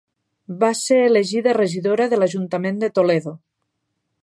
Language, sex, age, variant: Catalan, female, 30-39, Nord-Occidental